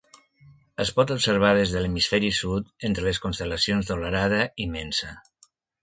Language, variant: Catalan, Nord-Occidental